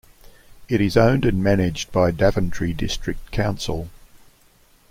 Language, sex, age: English, male, 60-69